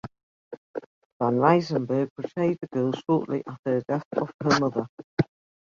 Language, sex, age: English, male, 50-59